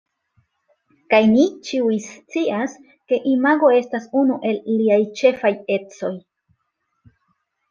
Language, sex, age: Esperanto, female, 40-49